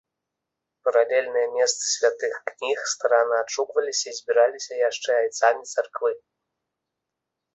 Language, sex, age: Belarusian, male, 30-39